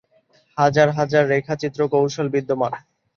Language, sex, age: Bengali, male, 19-29